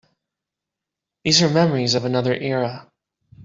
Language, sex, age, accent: English, male, 19-29, United States English